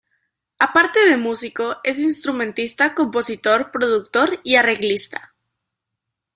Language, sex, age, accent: Spanish, female, 19-29, México